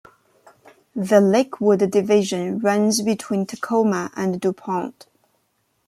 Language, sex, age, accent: English, female, 30-39, England English